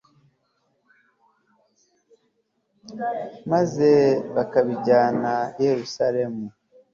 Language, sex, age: Kinyarwanda, male, 40-49